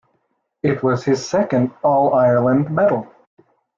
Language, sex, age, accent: English, male, under 19, United States English